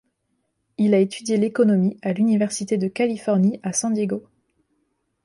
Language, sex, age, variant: French, female, 19-29, Français de métropole